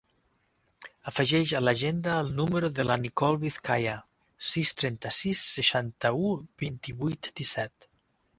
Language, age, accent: Catalan, 50-59, Tortosí